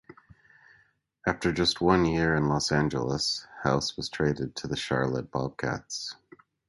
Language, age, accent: English, 40-49, United States English